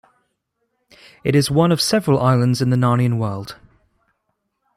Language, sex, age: English, male, 19-29